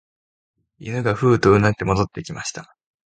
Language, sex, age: Japanese, male, 19-29